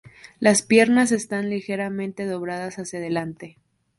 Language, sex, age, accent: Spanish, female, 19-29, México